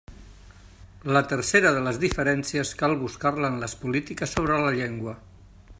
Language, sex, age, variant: Catalan, male, 60-69, Nord-Occidental